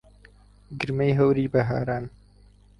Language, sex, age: Central Kurdish, male, 19-29